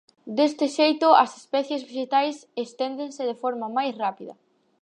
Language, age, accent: Galician, 40-49, Oriental (común en zona oriental)